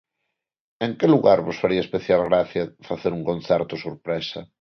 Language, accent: Galician, Neofalante